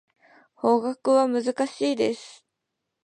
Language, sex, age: Japanese, female, 19-29